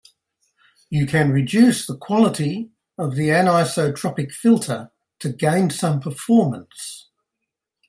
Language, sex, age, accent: English, male, 70-79, Australian English